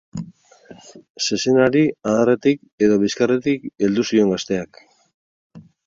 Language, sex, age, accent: Basque, male, 60-69, Mendebalekoa (Araba, Bizkaia, Gipuzkoako mendebaleko herri batzuk)